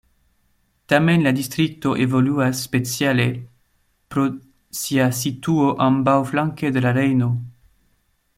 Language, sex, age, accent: Esperanto, male, 19-29, Internacia